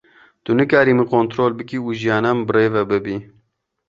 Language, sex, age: Kurdish, male, 19-29